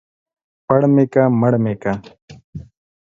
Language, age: Pashto, 30-39